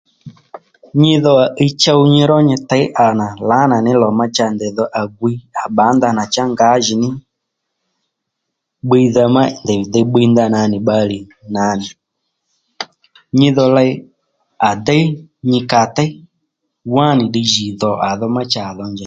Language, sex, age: Lendu, male, 30-39